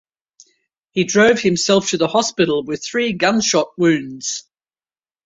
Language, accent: English, Australian English